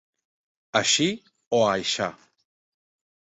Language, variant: Catalan, Central